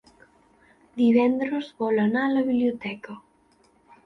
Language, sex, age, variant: Catalan, female, under 19, Central